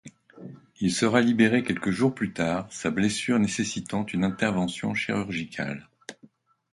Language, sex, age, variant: French, male, 60-69, Français de métropole